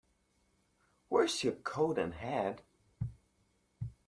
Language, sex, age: English, male, 19-29